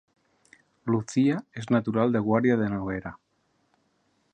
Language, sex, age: Catalan, male, 50-59